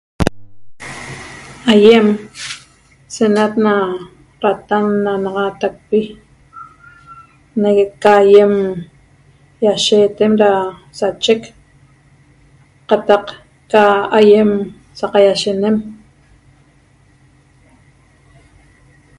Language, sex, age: Toba, female, 40-49